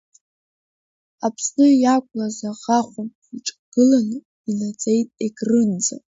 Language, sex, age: Abkhazian, female, under 19